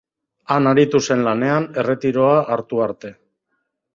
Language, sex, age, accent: Basque, male, 40-49, Mendebalekoa (Araba, Bizkaia, Gipuzkoako mendebaleko herri batzuk)